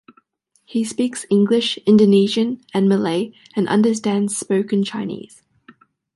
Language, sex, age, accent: English, female, under 19, Australian English